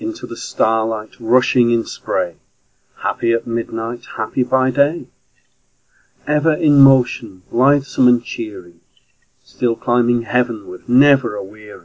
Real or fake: real